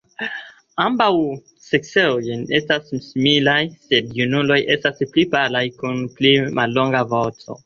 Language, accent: Esperanto, Internacia